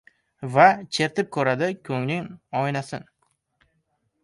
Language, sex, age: Uzbek, male, under 19